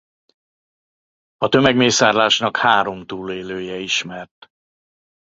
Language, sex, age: Hungarian, male, 60-69